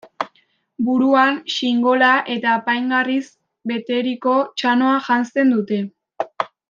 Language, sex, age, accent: Basque, female, under 19, Mendebalekoa (Araba, Bizkaia, Gipuzkoako mendebaleko herri batzuk)